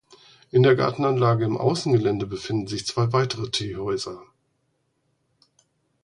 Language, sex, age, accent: German, male, 40-49, Deutschland Deutsch